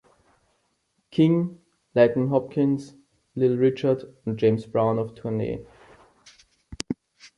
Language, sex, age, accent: German, male, 19-29, Österreichisches Deutsch